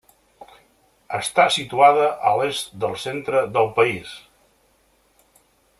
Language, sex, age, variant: Catalan, male, 60-69, Central